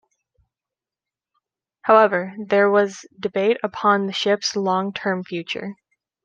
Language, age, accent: English, 19-29, United States English